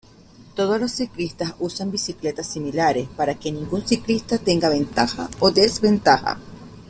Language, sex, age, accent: Spanish, female, 40-49, Caribe: Cuba, Venezuela, Puerto Rico, República Dominicana, Panamá, Colombia caribeña, México caribeño, Costa del golfo de México